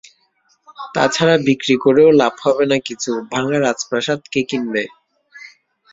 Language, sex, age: Bengali, male, 19-29